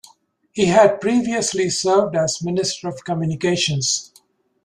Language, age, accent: English, 50-59, United States English